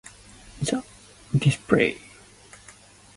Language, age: English, 19-29